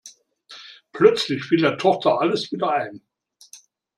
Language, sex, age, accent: German, male, 60-69, Deutschland Deutsch